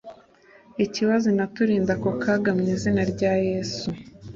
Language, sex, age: Kinyarwanda, female, 19-29